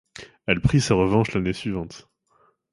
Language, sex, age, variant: French, male, 30-39, Français de métropole